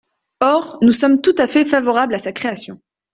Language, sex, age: French, female, 19-29